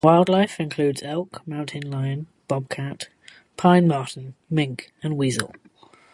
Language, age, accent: English, 19-29, England English